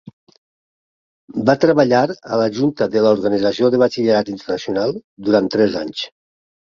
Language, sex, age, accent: Catalan, male, 70-79, valencià